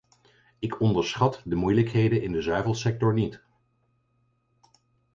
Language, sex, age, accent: Dutch, male, 50-59, Nederlands Nederlands